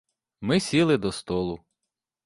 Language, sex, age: Ukrainian, male, 30-39